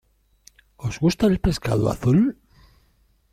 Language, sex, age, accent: Spanish, male, 50-59, España: Norte peninsular (Asturias, Castilla y León, Cantabria, País Vasco, Navarra, Aragón, La Rioja, Guadalajara, Cuenca)